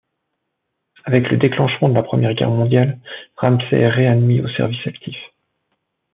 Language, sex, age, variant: French, male, 40-49, Français de métropole